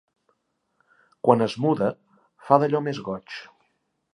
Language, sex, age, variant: Catalan, male, 30-39, Central